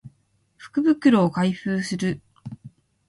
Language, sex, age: Japanese, female, 30-39